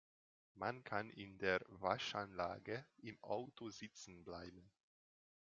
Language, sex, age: German, male, 30-39